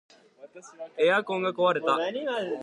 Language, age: Japanese, 19-29